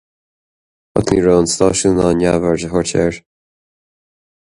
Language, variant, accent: Irish, Gaeilge Chonnacht, Cainteoir líofa, ní ó dhúchas